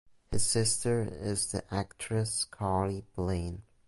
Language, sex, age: English, male, under 19